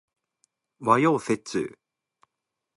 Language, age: Japanese, 19-29